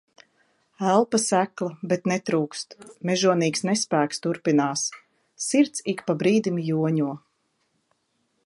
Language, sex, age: Latvian, female, 40-49